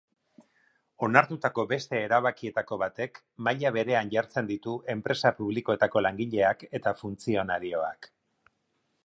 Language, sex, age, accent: Basque, male, 50-59, Erdialdekoa edo Nafarra (Gipuzkoa, Nafarroa)